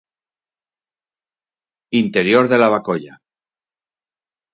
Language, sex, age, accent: Galician, male, 50-59, Normativo (estándar)